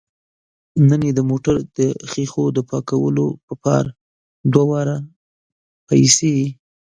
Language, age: Pashto, under 19